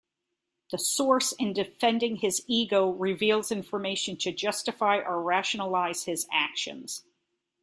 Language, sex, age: English, female, 50-59